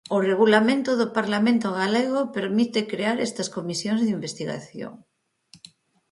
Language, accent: Galician, Atlántico (seseo e gheada); Normativo (estándar)